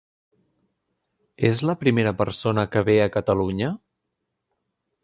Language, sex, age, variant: Catalan, male, 19-29, Central